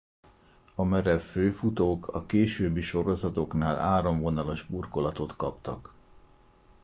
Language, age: Hungarian, 40-49